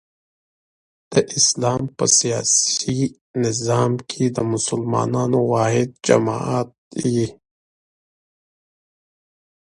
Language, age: Pashto, 30-39